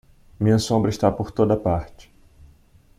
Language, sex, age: Portuguese, male, 19-29